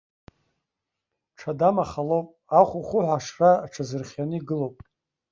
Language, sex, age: Abkhazian, male, 40-49